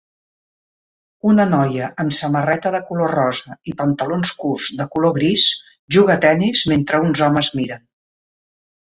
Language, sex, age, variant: Catalan, female, 50-59, Central